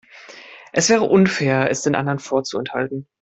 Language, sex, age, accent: German, male, 19-29, Deutschland Deutsch